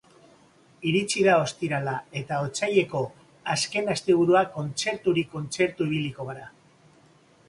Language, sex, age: Basque, male, 50-59